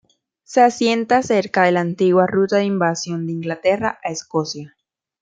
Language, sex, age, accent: Spanish, female, 19-29, Caribe: Cuba, Venezuela, Puerto Rico, República Dominicana, Panamá, Colombia caribeña, México caribeño, Costa del golfo de México